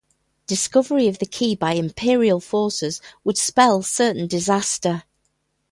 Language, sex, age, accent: English, female, 50-59, England English